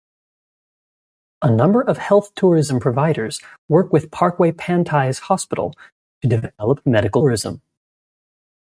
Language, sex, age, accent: English, male, 19-29, United States English